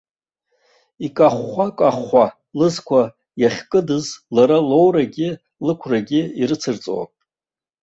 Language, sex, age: Abkhazian, male, 60-69